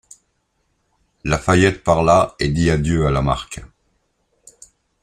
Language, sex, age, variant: French, male, 60-69, Français de métropole